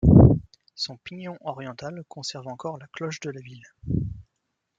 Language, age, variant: French, 19-29, Français de métropole